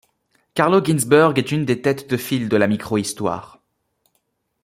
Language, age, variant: French, 19-29, Français de métropole